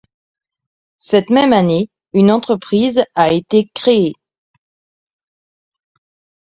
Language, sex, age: French, female, 50-59